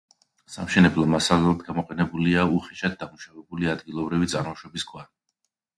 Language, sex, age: Georgian, male, 30-39